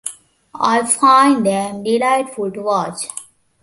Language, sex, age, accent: English, female, 19-29, United States English